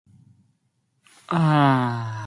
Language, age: English, 19-29